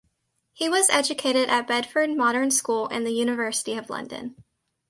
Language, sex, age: English, female, under 19